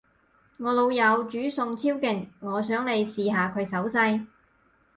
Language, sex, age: Cantonese, female, 30-39